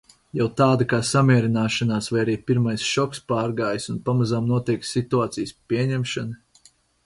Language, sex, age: Latvian, male, 19-29